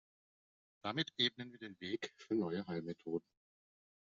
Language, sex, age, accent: German, male, 50-59, Deutschland Deutsch